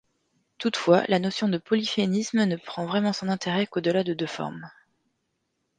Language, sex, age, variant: French, female, 40-49, Français de métropole